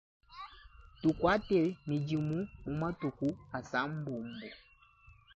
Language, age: Luba-Lulua, 19-29